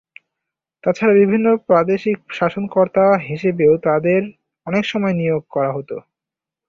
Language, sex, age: Bengali, male, under 19